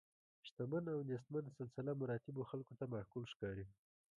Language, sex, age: Pashto, male, 30-39